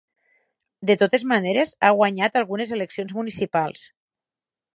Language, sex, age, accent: Catalan, female, 50-59, Ebrenc